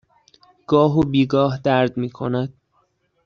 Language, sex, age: Persian, male, 19-29